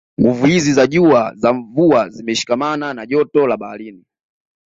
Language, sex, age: Swahili, male, 19-29